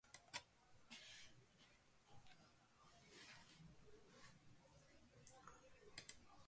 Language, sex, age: Basque, female, 50-59